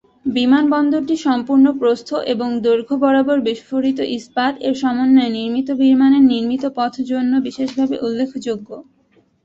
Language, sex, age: Bengali, female, under 19